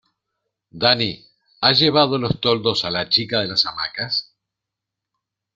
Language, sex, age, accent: Spanish, male, 50-59, Rioplatense: Argentina, Uruguay, este de Bolivia, Paraguay